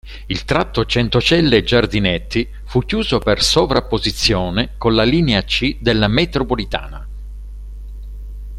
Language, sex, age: Italian, male, 60-69